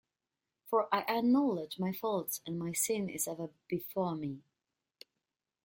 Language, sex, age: English, female, 40-49